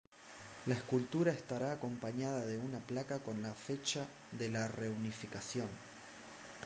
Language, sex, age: Spanish, male, 19-29